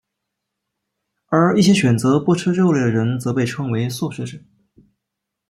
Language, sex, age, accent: Chinese, male, 19-29, 出生地：四川省